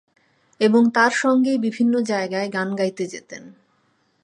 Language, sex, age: Bengali, female, 40-49